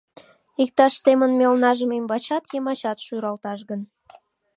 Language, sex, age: Mari, female, 19-29